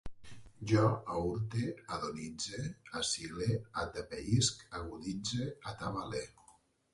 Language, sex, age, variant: Catalan, male, 30-39, Septentrional